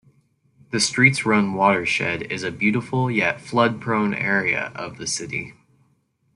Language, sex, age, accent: English, male, 19-29, United States English